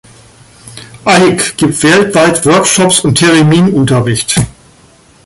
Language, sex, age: German, male, 50-59